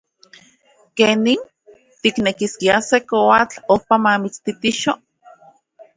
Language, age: Central Puebla Nahuatl, 30-39